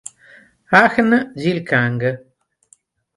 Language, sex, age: Italian, male, 40-49